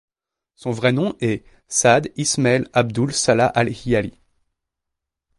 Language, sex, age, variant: French, male, 30-39, Français de métropole